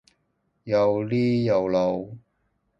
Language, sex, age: Cantonese, male, 30-39